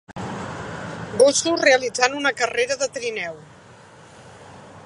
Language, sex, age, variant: Catalan, female, 50-59, Central